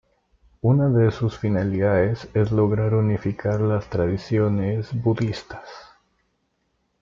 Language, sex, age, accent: Spanish, male, 19-29, América central